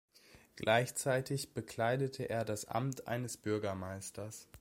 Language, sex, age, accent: German, male, 19-29, Deutschland Deutsch